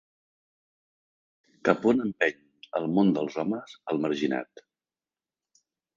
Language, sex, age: Catalan, male, 50-59